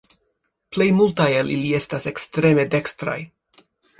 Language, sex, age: Esperanto, male, 30-39